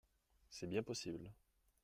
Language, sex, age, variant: French, male, 30-39, Français de métropole